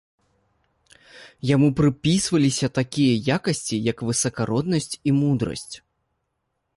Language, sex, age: Belarusian, male, 30-39